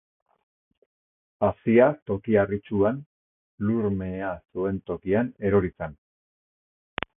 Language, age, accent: Basque, 60-69, Erdialdekoa edo Nafarra (Gipuzkoa, Nafarroa)